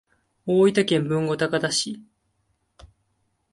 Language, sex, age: Japanese, male, 19-29